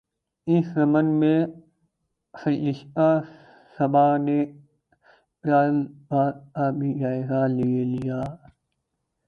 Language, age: Urdu, 19-29